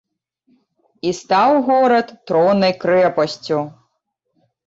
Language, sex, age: Belarusian, female, 30-39